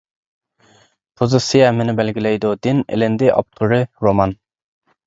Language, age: Uyghur, 19-29